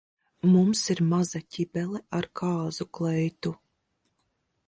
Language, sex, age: Latvian, female, 40-49